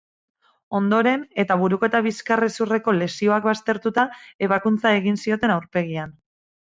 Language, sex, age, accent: Basque, female, 30-39, Mendebalekoa (Araba, Bizkaia, Gipuzkoako mendebaleko herri batzuk)